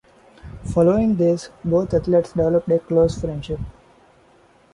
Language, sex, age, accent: English, male, 19-29, India and South Asia (India, Pakistan, Sri Lanka)